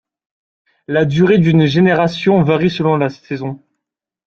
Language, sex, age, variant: French, male, under 19, Français de métropole